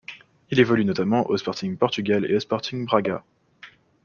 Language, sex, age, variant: French, male, 19-29, Français de métropole